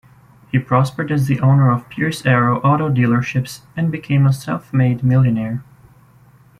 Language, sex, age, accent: English, male, 19-29, United States English